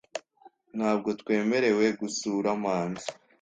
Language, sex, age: Kinyarwanda, male, under 19